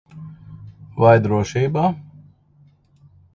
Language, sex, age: Latvian, male, 50-59